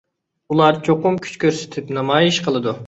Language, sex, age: Uyghur, male, 19-29